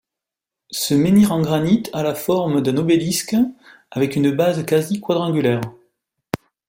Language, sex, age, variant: French, male, 30-39, Français de métropole